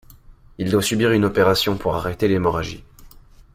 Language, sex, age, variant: French, male, under 19, Français de métropole